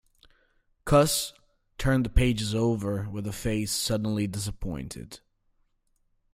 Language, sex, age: English, male, 30-39